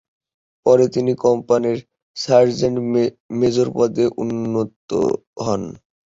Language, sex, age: Bengali, male, 19-29